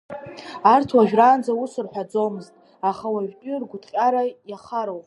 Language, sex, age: Abkhazian, female, under 19